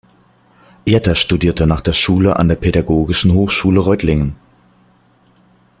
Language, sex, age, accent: German, male, 30-39, Deutschland Deutsch